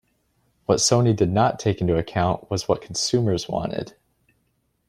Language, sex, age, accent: English, male, 19-29, United States English